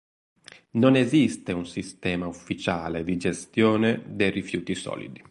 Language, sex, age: Italian, male, 40-49